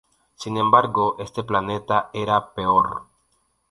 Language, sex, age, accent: Spanish, male, 19-29, Andino-Pacífico: Colombia, Perú, Ecuador, oeste de Bolivia y Venezuela andina